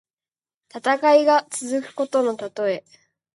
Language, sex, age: Japanese, female, under 19